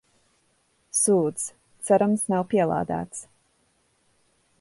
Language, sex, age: Latvian, female, 30-39